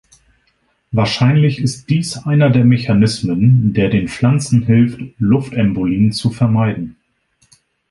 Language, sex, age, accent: German, male, 30-39, Deutschland Deutsch